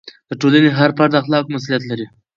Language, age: Pashto, 19-29